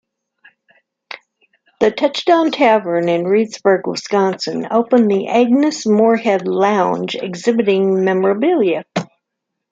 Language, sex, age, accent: English, female, 50-59, United States English